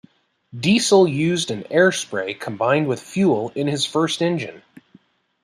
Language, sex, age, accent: English, male, 30-39, United States English